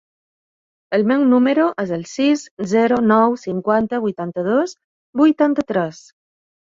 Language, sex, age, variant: Catalan, female, 50-59, Balear